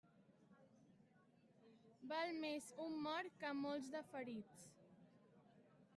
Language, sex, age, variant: Catalan, female, under 19, Central